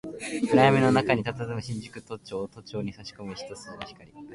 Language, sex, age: Japanese, male, 19-29